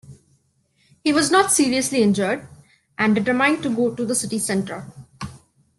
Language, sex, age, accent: English, female, 19-29, India and South Asia (India, Pakistan, Sri Lanka)